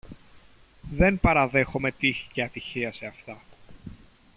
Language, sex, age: Greek, male, 30-39